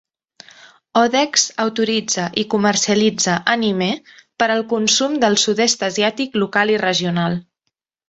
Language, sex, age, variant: Catalan, female, 19-29, Central